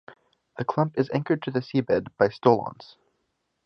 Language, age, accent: English, 19-29, United States English